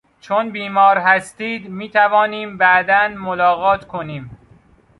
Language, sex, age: Persian, male, 19-29